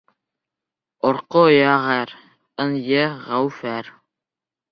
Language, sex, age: Bashkir, male, under 19